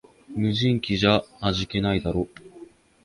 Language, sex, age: Japanese, male, under 19